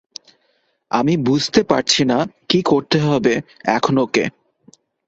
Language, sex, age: Bengali, male, 19-29